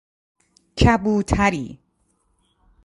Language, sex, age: Persian, female, 40-49